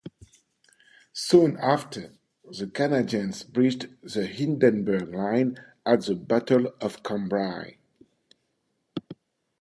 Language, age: English, 50-59